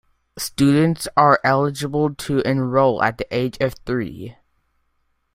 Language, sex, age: English, male, under 19